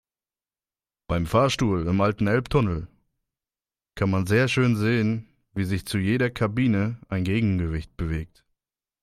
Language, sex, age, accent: German, male, 19-29, Deutschland Deutsch